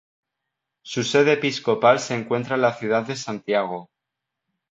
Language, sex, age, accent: Spanish, male, 19-29, España: Centro-Sur peninsular (Madrid, Toledo, Castilla-La Mancha)